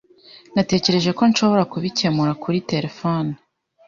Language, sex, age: Kinyarwanda, female, 19-29